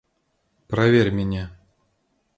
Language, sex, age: Russian, male, 40-49